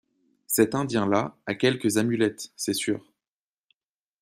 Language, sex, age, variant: French, male, 19-29, Français de métropole